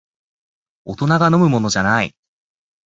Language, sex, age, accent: Japanese, male, 19-29, 標準語